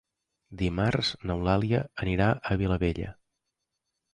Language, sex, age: Catalan, male, 30-39